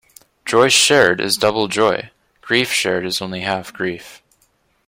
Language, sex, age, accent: English, male, 19-29, United States English